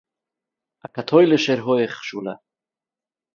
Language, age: Yiddish, 30-39